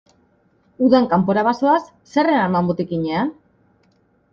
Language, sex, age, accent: Basque, female, 30-39, Mendebalekoa (Araba, Bizkaia, Gipuzkoako mendebaleko herri batzuk)